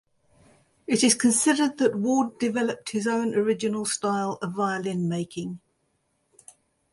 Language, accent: English, England English